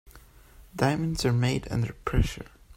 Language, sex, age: English, male, 19-29